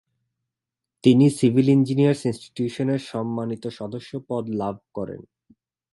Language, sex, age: Bengali, male, 19-29